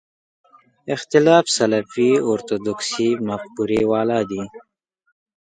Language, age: Pashto, 19-29